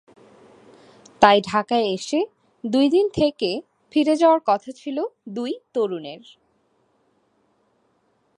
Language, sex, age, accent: Bengali, female, 19-29, প্রমিত